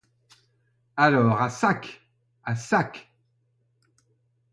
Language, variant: French, Français de métropole